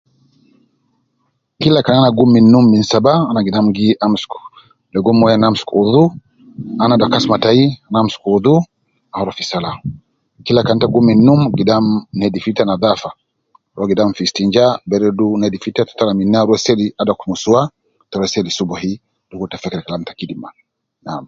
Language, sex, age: Nubi, male, 50-59